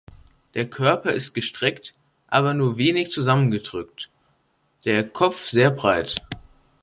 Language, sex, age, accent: German, male, under 19, Deutschland Deutsch